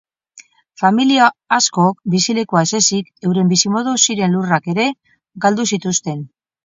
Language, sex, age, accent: Basque, female, 50-59, Mendebalekoa (Araba, Bizkaia, Gipuzkoako mendebaleko herri batzuk)